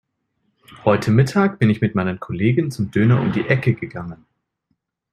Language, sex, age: German, male, 19-29